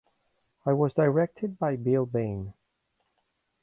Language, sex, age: English, male, 50-59